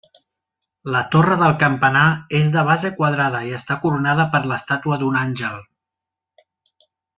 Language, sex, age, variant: Catalan, male, 40-49, Central